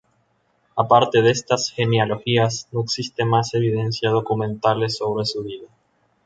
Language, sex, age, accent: Spanish, male, 19-29, Caribe: Cuba, Venezuela, Puerto Rico, República Dominicana, Panamá, Colombia caribeña, México caribeño, Costa del golfo de México